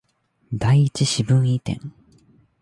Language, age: Japanese, 19-29